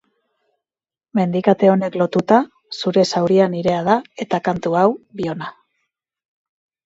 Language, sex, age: Basque, female, 40-49